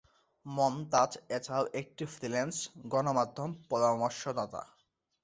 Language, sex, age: Bengali, male, 19-29